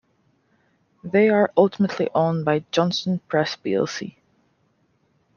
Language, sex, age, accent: English, female, 19-29, Canadian English